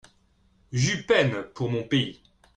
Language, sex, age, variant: French, male, 30-39, Français de métropole